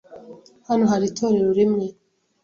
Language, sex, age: Kinyarwanda, female, 19-29